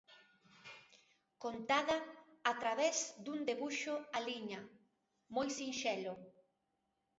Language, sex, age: Galician, female, 30-39